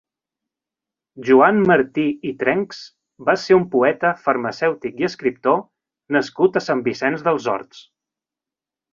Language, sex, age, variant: Catalan, male, 30-39, Central